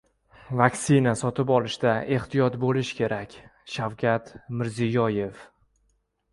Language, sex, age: Uzbek, male, 19-29